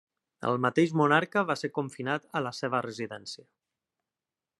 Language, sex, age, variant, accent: Catalan, male, 30-39, Valencià meridional, valencià